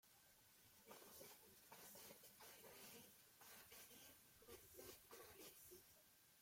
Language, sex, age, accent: Spanish, female, 30-39, Caribe: Cuba, Venezuela, Puerto Rico, República Dominicana, Panamá, Colombia caribeña, México caribeño, Costa del golfo de México